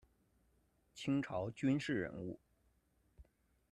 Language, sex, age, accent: Chinese, male, 30-39, 出生地：河南省